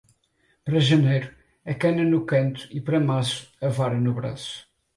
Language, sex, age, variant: Portuguese, male, 30-39, Portuguese (Portugal)